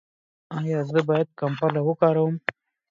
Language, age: Pashto, 19-29